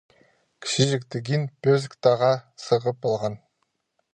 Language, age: Khakas, 19-29